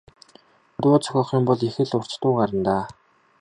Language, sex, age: Mongolian, male, 19-29